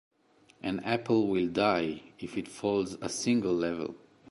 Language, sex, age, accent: English, male, 30-39, Canadian English